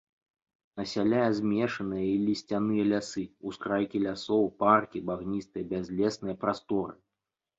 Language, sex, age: Belarusian, male, 30-39